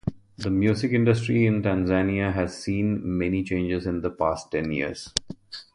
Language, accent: English, India and South Asia (India, Pakistan, Sri Lanka)